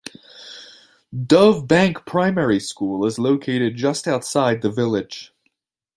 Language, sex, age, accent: English, male, 19-29, United States English